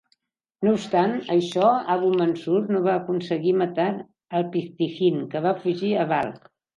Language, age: Catalan, 70-79